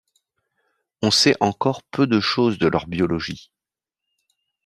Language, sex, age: French, male, 40-49